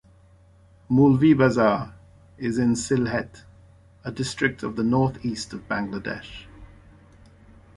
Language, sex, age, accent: English, male, 40-49, England English